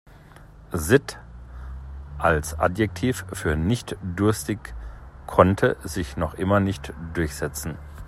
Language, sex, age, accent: German, male, 40-49, Deutschland Deutsch